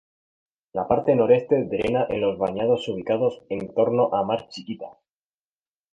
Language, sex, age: Spanish, male, 19-29